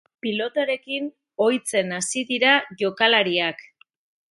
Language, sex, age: Basque, female, 40-49